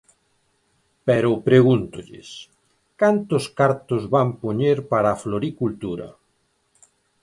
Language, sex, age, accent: Galician, male, 50-59, Oriental (común en zona oriental)